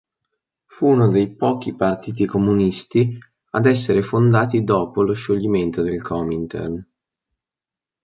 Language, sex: Italian, male